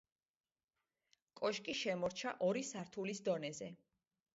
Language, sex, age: Georgian, female, 30-39